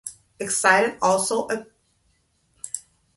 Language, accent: English, United States English